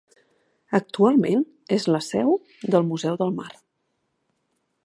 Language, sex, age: Catalan, female, 40-49